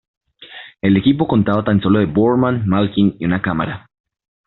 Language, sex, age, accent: Spanish, male, 19-29, Andino-Pacífico: Colombia, Perú, Ecuador, oeste de Bolivia y Venezuela andina